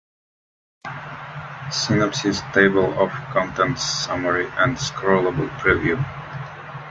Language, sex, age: English, male, 30-39